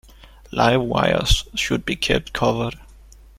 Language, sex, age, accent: English, male, 19-29, United States English